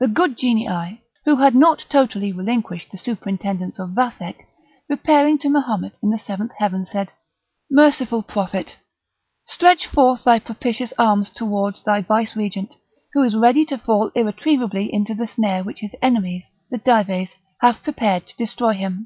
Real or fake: real